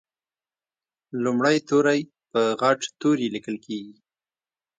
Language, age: Pashto, 30-39